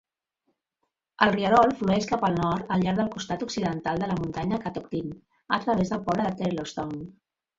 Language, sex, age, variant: Catalan, female, 60-69, Central